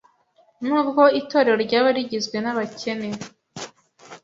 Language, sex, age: Kinyarwanda, female, 19-29